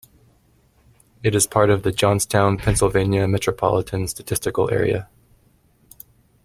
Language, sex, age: English, male, 30-39